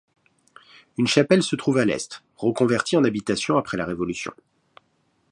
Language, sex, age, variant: French, male, 40-49, Français de métropole